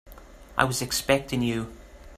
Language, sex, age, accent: English, male, 50-59, Welsh English